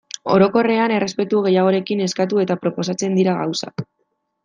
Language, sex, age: Basque, female, 19-29